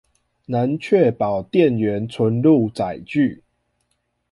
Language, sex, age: Chinese, male, 19-29